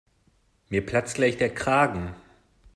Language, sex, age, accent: German, male, 19-29, Deutschland Deutsch